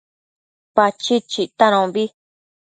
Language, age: Matsés, 30-39